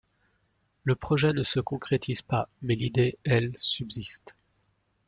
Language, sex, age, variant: French, male, 19-29, Français de métropole